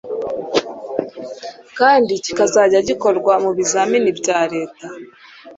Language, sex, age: Kinyarwanda, female, 30-39